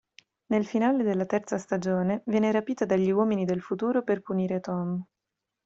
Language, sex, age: Italian, female, 19-29